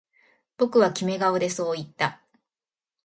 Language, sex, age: Japanese, female, 40-49